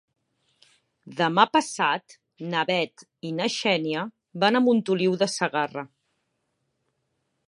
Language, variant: Catalan, Central